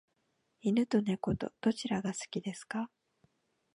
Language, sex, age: Japanese, female, 19-29